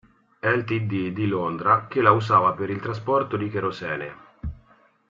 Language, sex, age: Italian, male, 40-49